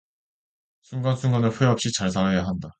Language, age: Korean, 30-39